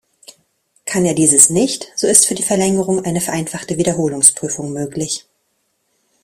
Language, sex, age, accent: German, female, 30-39, Deutschland Deutsch